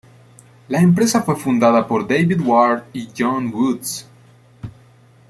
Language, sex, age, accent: Spanish, male, 19-29, América central